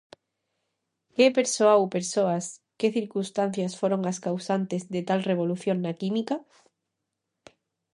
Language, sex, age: Galician, female, 19-29